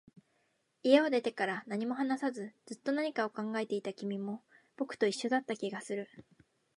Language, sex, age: Japanese, female, 19-29